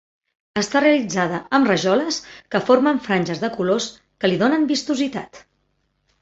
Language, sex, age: Catalan, female, 40-49